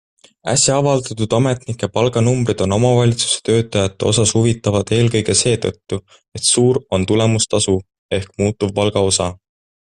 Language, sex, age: Estonian, male, 19-29